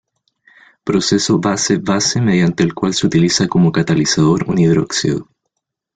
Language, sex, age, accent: Spanish, male, 19-29, Chileno: Chile, Cuyo